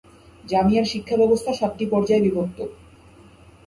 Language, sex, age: Bengali, male, 19-29